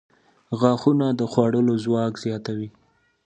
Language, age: Pashto, 19-29